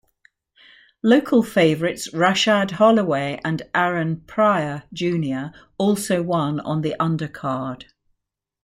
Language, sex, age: English, female, 60-69